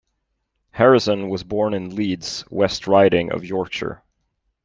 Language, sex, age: English, male, 30-39